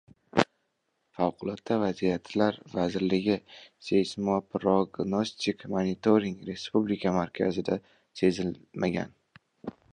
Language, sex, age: Uzbek, male, 19-29